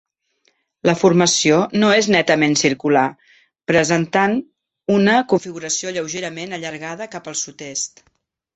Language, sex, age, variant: Catalan, female, 50-59, Central